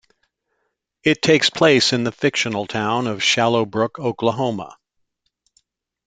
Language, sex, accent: English, male, United States English